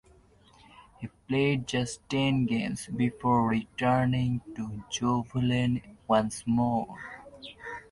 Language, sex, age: English, male, 19-29